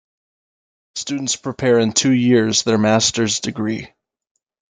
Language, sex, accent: English, male, United States English